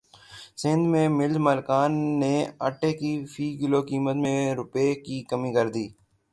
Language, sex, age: Urdu, male, 19-29